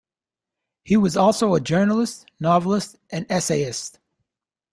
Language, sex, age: English, male, 40-49